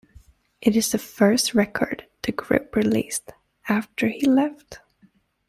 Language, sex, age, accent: English, female, 19-29, England English